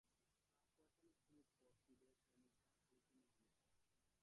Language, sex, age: Bengali, male, under 19